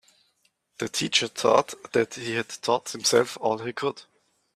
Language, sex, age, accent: English, male, 19-29, England English